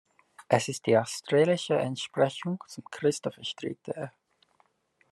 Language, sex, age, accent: German, male, 19-29, Britisches Deutsch